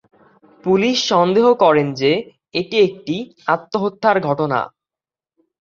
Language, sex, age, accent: Bengali, male, 19-29, Bangladeshi